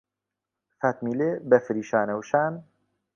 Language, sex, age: Central Kurdish, male, 19-29